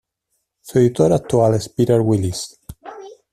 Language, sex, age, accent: Spanish, male, 40-49, España: Centro-Sur peninsular (Madrid, Toledo, Castilla-La Mancha)